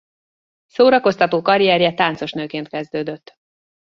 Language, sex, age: Hungarian, female, 40-49